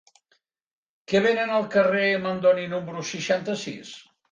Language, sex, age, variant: Catalan, male, 60-69, Nord-Occidental